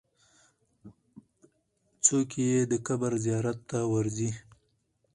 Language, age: Pashto, 19-29